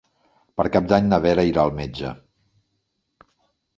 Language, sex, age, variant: Catalan, male, 40-49, Central